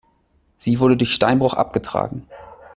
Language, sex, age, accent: German, male, 19-29, Deutschland Deutsch